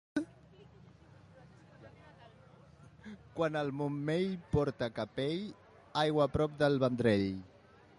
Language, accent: Catalan, aprenent (recent, des del castellà)